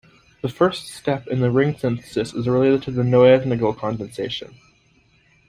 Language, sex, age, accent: English, male, under 19, United States English